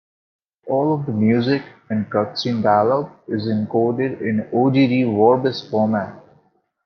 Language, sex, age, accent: English, male, 19-29, India and South Asia (India, Pakistan, Sri Lanka)